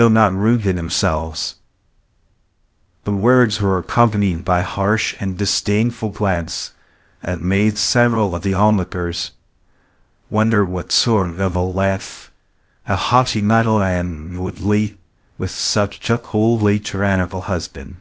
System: TTS, VITS